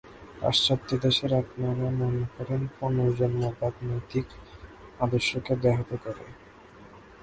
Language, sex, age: Bengali, male, 19-29